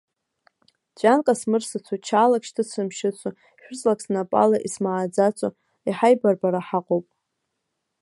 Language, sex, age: Abkhazian, female, 19-29